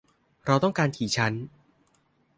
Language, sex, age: Thai, male, 19-29